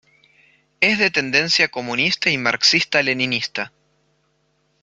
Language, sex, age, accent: Spanish, male, 19-29, Rioplatense: Argentina, Uruguay, este de Bolivia, Paraguay